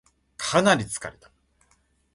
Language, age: Japanese, 19-29